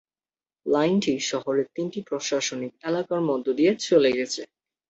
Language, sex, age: Bengali, male, under 19